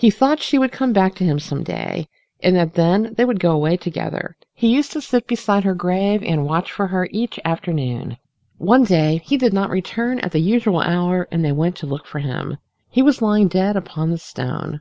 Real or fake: real